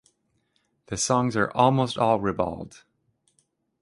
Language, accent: English, United States English